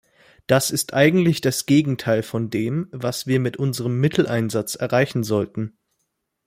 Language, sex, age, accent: German, male, under 19, Deutschland Deutsch